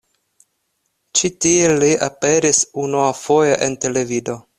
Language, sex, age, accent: Esperanto, male, 19-29, Internacia